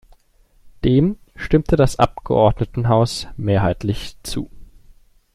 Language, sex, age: German, male, 19-29